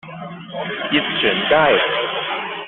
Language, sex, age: Cantonese, male, 30-39